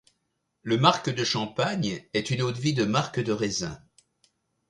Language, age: French, 70-79